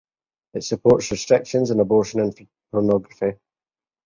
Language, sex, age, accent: English, male, 40-49, Scottish English